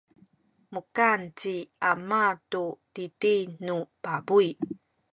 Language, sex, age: Sakizaya, female, 30-39